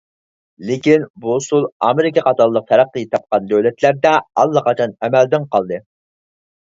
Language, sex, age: Uyghur, male, 19-29